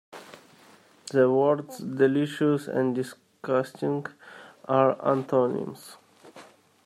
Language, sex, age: English, male, 19-29